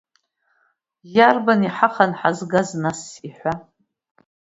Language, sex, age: Abkhazian, female, 30-39